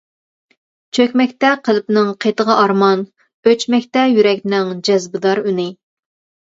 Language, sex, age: Uyghur, female, 40-49